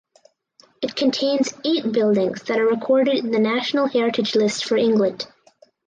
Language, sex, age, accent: English, female, under 19, United States English